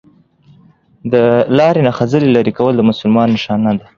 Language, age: Pashto, under 19